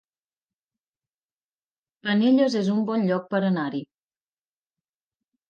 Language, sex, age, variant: Catalan, female, 30-39, Nord-Occidental